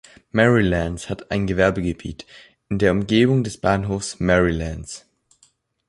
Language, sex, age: German, male, under 19